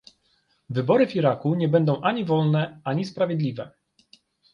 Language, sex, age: Polish, male, 30-39